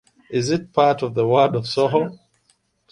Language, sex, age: English, male, 19-29